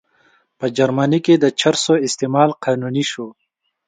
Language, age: Pashto, 19-29